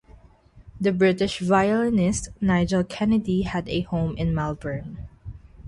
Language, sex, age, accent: English, female, 19-29, United States English; Filipino